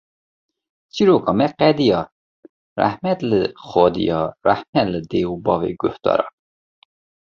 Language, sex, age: Kurdish, male, 40-49